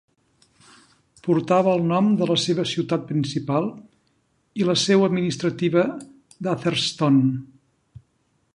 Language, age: Catalan, 60-69